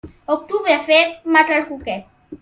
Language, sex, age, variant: Catalan, male, under 19, Central